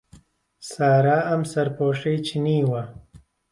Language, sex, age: Central Kurdish, male, 40-49